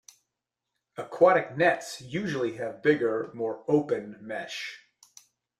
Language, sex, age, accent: English, male, 40-49, United States English